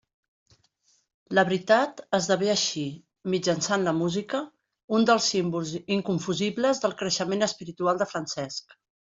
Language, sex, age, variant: Catalan, female, 50-59, Central